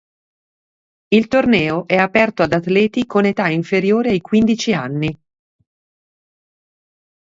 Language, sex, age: Italian, female, 40-49